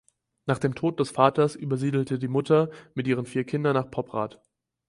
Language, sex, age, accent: German, male, 19-29, Deutschland Deutsch